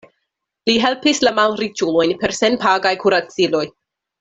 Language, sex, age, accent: Esperanto, female, 19-29, Internacia